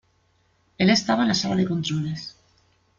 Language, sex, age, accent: Spanish, female, 30-39, España: Centro-Sur peninsular (Madrid, Toledo, Castilla-La Mancha)